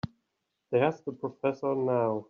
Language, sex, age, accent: English, male, 30-39, United States English